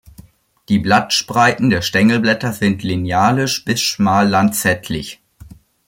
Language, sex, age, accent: German, male, under 19, Deutschland Deutsch